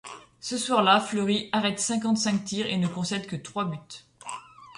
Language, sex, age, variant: French, female, 30-39, Français de métropole